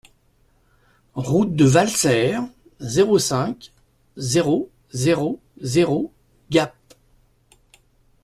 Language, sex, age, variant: French, male, 60-69, Français de métropole